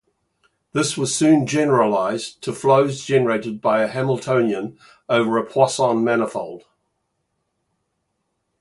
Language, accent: English, England English; New Zealand English